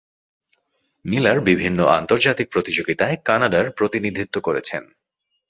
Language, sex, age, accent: Bengali, male, 30-39, চলিত